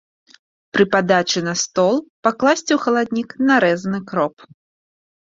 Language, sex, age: Belarusian, female, 19-29